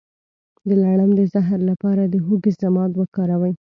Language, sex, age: Pashto, female, under 19